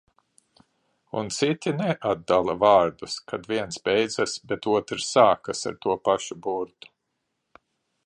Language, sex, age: Latvian, male, 70-79